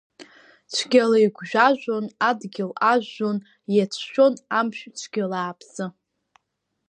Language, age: Abkhazian, under 19